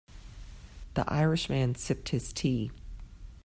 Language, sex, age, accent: English, female, 40-49, United States English